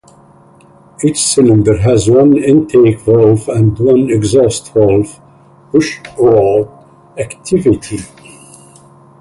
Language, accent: English, United States English